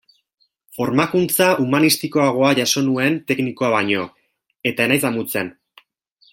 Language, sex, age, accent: Basque, male, 30-39, Erdialdekoa edo Nafarra (Gipuzkoa, Nafarroa)